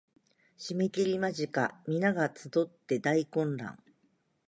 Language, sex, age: Japanese, female, 50-59